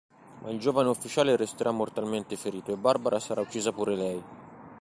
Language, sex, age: Italian, male, 40-49